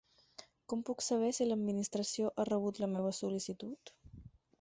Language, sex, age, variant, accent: Catalan, female, 19-29, Balear, menorquí